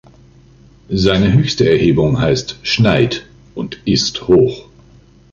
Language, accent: German, Deutschland Deutsch